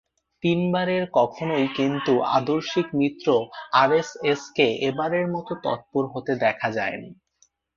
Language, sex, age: Bengali, male, 19-29